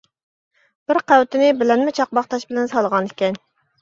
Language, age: Uyghur, 30-39